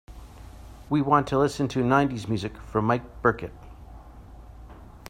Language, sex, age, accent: English, male, 50-59, Canadian English